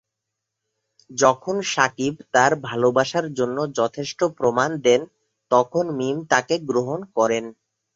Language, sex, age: Bengali, male, 19-29